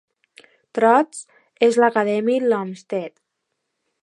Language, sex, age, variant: Catalan, female, under 19, Alacantí